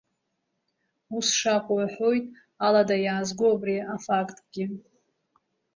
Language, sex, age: Abkhazian, female, 30-39